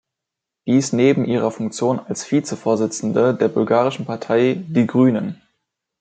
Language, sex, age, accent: German, male, under 19, Deutschland Deutsch